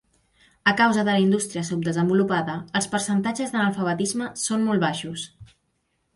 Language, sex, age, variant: Catalan, female, 19-29, Central